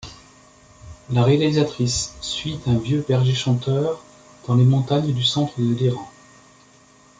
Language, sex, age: French, male, 50-59